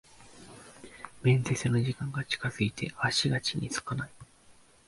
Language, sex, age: Japanese, male, 19-29